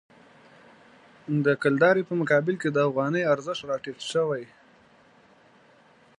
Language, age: Pashto, 19-29